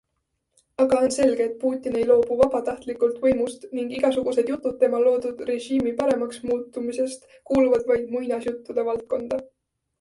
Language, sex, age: Estonian, female, 19-29